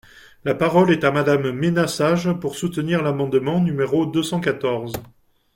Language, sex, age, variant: French, male, 40-49, Français de métropole